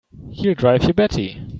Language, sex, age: English, male, 19-29